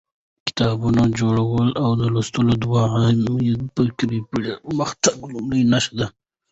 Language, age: Pashto, 19-29